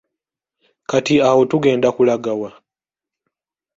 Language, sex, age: Ganda, male, 19-29